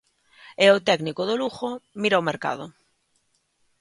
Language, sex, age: Galician, female, 30-39